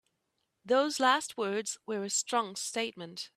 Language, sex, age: English, female, 40-49